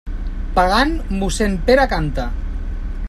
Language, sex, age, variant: Catalan, male, 40-49, Central